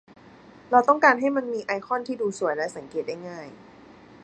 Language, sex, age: Thai, female, 19-29